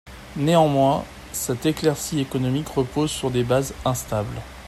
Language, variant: French, Français de métropole